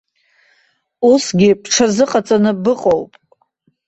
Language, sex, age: Abkhazian, female, 50-59